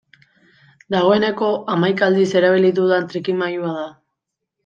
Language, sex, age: Basque, female, 19-29